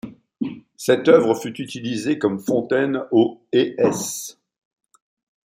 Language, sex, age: French, male, 60-69